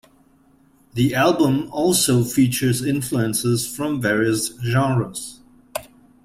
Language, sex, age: English, male, 40-49